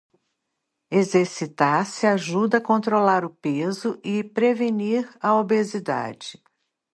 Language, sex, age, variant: Portuguese, female, 60-69, Portuguese (Brasil)